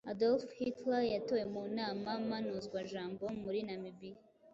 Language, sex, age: Kinyarwanda, female, 19-29